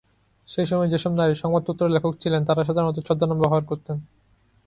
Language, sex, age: Bengali, male, 19-29